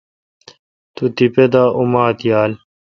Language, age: Kalkoti, 19-29